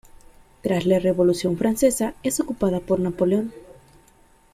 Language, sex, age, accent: Spanish, female, 19-29, México